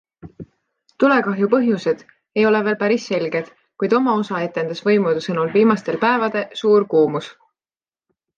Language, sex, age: Estonian, female, 19-29